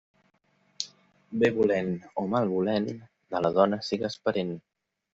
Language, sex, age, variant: Catalan, male, 30-39, Central